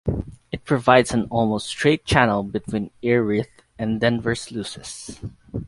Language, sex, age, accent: English, male, 19-29, Filipino